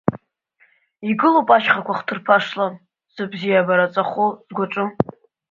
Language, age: Abkhazian, under 19